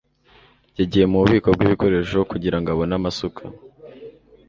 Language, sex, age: Kinyarwanda, male, 19-29